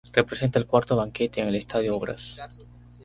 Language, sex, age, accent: Spanish, male, 19-29, Andino-Pacífico: Colombia, Perú, Ecuador, oeste de Bolivia y Venezuela andina